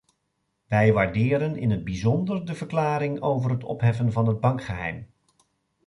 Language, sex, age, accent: Dutch, male, 50-59, Nederlands Nederlands